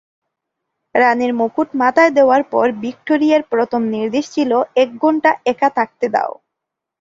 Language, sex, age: Bengali, female, 19-29